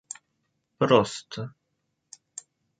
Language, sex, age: Russian, male, 19-29